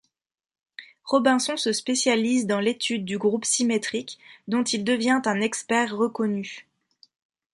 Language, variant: French, Français de métropole